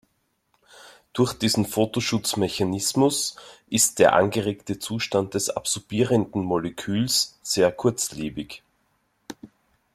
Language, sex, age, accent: German, male, 40-49, Österreichisches Deutsch